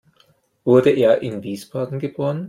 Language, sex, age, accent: German, male, 50-59, Österreichisches Deutsch